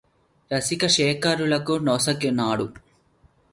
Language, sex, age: Telugu, male, 19-29